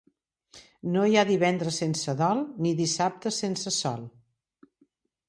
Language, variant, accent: Catalan, Central, central